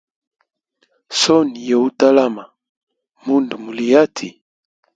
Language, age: Hemba, 19-29